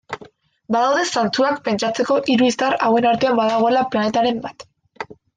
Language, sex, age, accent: Basque, female, under 19, Erdialdekoa edo Nafarra (Gipuzkoa, Nafarroa)